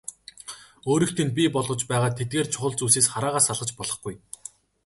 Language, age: Mongolian, 19-29